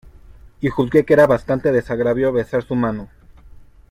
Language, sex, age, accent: Spanish, male, 19-29, México